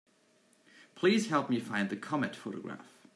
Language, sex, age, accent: English, male, 19-29, United States English